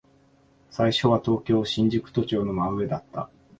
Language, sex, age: Japanese, male, 19-29